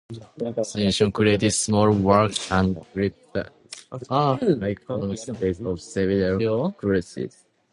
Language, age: English, 19-29